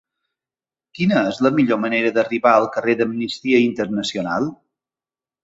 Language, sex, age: Catalan, male, 40-49